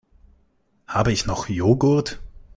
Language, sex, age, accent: German, male, 19-29, Österreichisches Deutsch